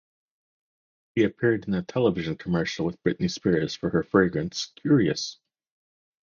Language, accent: English, United States English